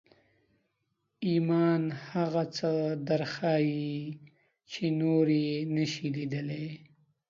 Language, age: Pashto, 19-29